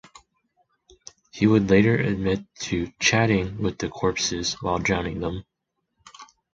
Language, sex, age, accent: English, male, 19-29, United States English